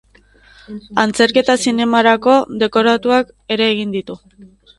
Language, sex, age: Basque, male, 30-39